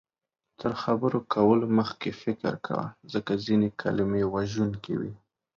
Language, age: Pashto, 30-39